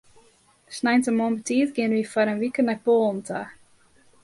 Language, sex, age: Western Frisian, female, 19-29